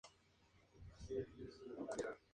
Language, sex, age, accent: Spanish, male, 19-29, México